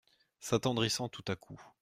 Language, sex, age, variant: French, male, 30-39, Français de métropole